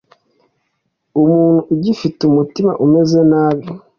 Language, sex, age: Kinyarwanda, male, 19-29